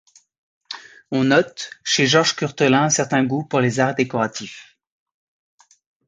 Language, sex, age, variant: French, male, 30-39, Français de métropole